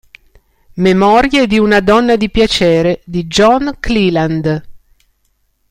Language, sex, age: Italian, female, 60-69